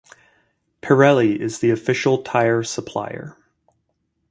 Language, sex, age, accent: English, male, 30-39, United States English